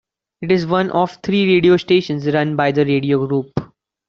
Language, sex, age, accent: English, male, under 19, India and South Asia (India, Pakistan, Sri Lanka)